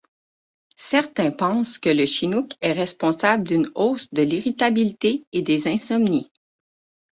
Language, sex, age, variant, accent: French, female, 30-39, Français d'Amérique du Nord, Français du Canada